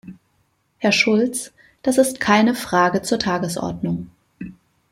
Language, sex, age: German, female, 40-49